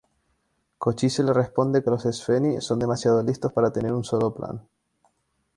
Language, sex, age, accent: Spanish, male, 19-29, España: Islas Canarias